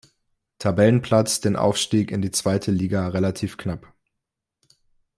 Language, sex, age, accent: German, male, 19-29, Deutschland Deutsch